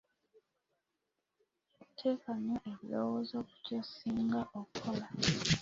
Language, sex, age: Ganda, female, 19-29